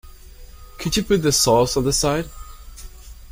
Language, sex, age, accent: English, male, under 19, United States English